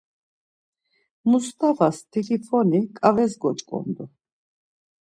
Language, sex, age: Laz, female, 50-59